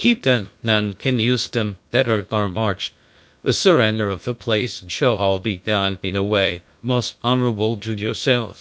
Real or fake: fake